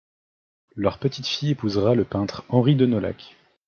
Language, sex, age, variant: French, male, 19-29, Français de métropole